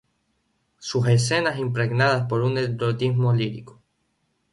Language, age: Spanish, 19-29